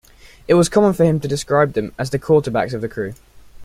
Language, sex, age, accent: English, male, under 19, England English